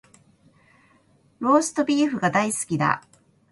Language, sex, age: Japanese, female, 40-49